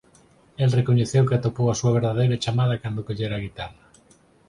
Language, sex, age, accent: Galician, male, 40-49, Normativo (estándar)